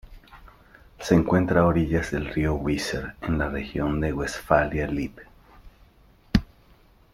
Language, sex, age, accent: Spanish, male, 40-49, Caribe: Cuba, Venezuela, Puerto Rico, República Dominicana, Panamá, Colombia caribeña, México caribeño, Costa del golfo de México